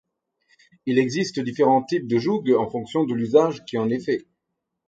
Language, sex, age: French, male, 30-39